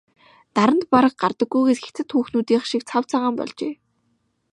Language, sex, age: Mongolian, female, 19-29